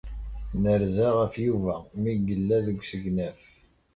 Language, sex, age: Kabyle, male, 30-39